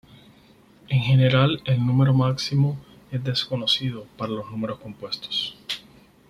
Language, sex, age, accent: Spanish, male, 19-29, Caribe: Cuba, Venezuela, Puerto Rico, República Dominicana, Panamá, Colombia caribeña, México caribeño, Costa del golfo de México